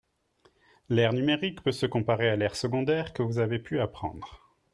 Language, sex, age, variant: French, male, 40-49, Français de métropole